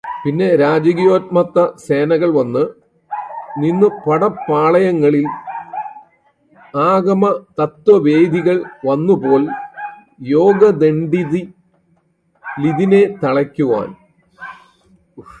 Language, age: Malayalam, 60-69